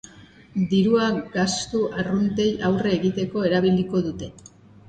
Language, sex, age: Basque, female, 50-59